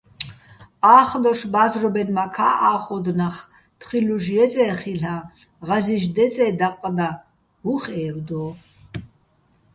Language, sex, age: Bats, female, 70-79